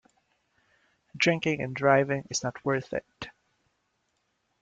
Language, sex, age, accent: English, male, 19-29, Filipino